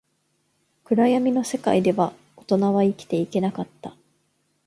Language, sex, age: Japanese, female, 30-39